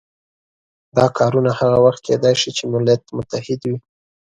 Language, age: Pashto, 19-29